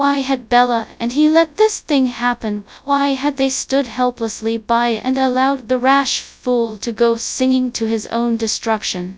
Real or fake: fake